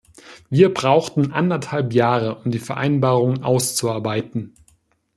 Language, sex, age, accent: German, male, 19-29, Deutschland Deutsch